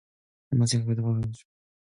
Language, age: Korean, 19-29